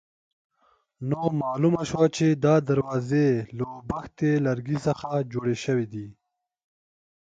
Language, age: Pashto, 19-29